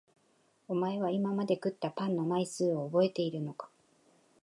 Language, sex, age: Japanese, female, 40-49